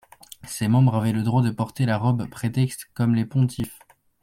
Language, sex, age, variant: French, male, under 19, Français de métropole